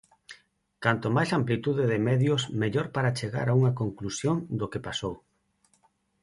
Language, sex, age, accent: Galician, male, 40-49, Neofalante